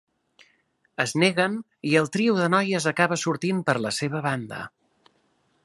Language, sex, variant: Catalan, male, Central